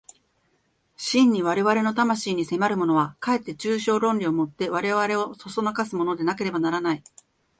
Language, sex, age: Japanese, female, 50-59